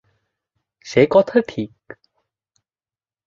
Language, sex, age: Bengali, male, under 19